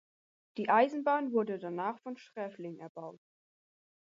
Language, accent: German, Deutschland Deutsch